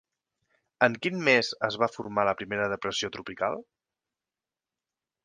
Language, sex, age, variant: Catalan, male, 30-39, Central